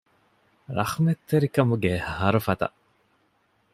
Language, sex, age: Divehi, male, 30-39